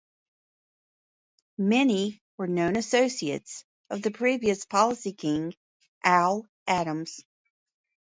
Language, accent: English, United States English